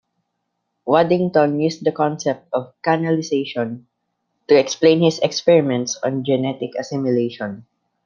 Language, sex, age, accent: English, male, under 19, Filipino